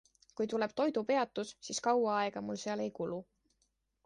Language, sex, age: Estonian, female, 19-29